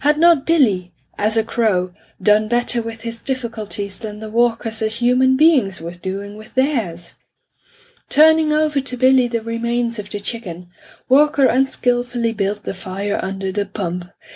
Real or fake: real